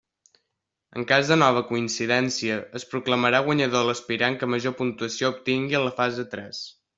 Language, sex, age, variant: Catalan, male, under 19, Balear